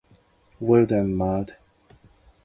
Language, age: English, 19-29